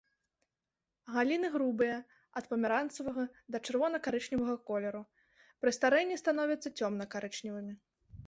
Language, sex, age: Belarusian, female, 19-29